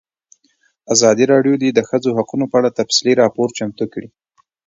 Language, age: Pashto, 19-29